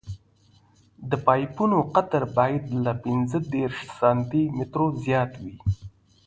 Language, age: Pashto, 19-29